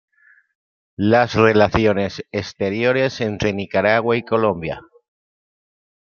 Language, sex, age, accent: Spanish, male, 50-59, España: Centro-Sur peninsular (Madrid, Toledo, Castilla-La Mancha)